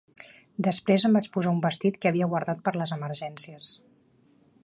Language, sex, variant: Catalan, female, Septentrional